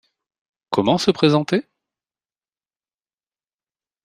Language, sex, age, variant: French, male, 30-39, Français de métropole